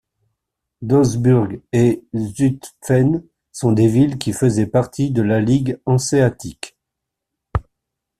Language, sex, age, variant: French, male, 50-59, Français de métropole